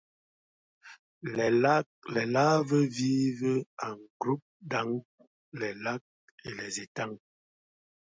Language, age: French, 30-39